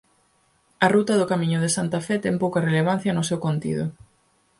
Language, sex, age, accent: Galician, female, 19-29, Normativo (estándar)